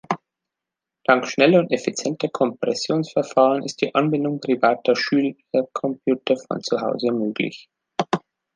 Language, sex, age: German, male, 40-49